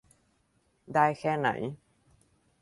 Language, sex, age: Thai, male, under 19